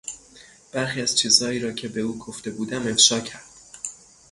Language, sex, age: Persian, male, 19-29